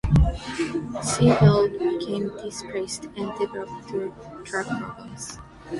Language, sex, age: English, female, 19-29